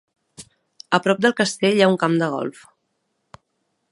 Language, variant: Catalan, Central